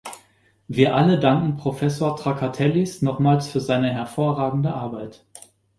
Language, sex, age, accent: German, male, 30-39, Deutschland Deutsch